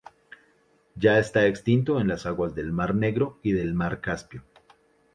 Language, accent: Spanish, Andino-Pacífico: Colombia, Perú, Ecuador, oeste de Bolivia y Venezuela andina